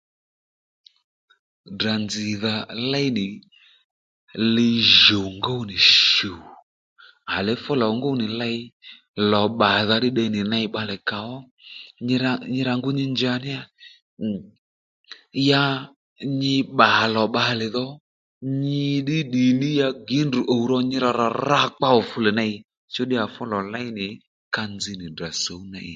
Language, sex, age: Lendu, male, 30-39